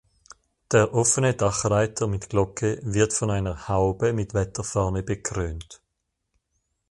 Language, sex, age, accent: German, male, 30-39, Schweizerdeutsch